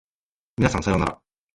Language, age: Japanese, 40-49